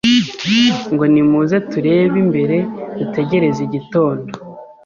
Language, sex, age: Kinyarwanda, male, 30-39